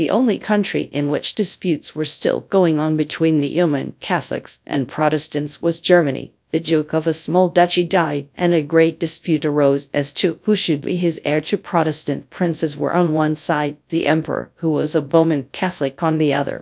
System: TTS, GradTTS